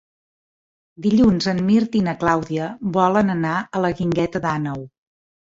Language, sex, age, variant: Catalan, female, 50-59, Central